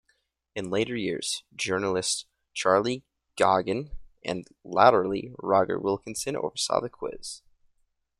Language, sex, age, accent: English, male, under 19, United States English